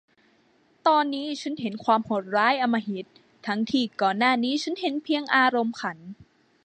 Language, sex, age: Thai, female, under 19